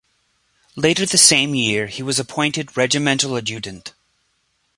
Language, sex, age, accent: English, male, 40-49, United States English